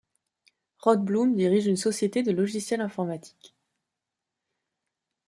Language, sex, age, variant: French, female, 30-39, Français de métropole